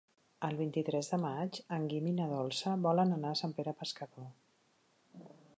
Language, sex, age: Catalan, female, 40-49